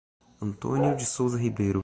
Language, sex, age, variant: Portuguese, male, 19-29, Portuguese (Brasil)